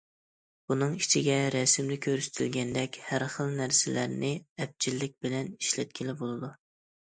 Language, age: Uyghur, 19-29